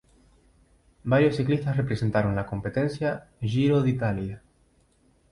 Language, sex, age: Spanish, male, 19-29